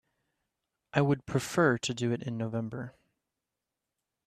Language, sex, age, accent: English, male, 19-29, United States English